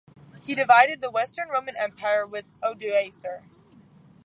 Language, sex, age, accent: English, female, under 19, United States English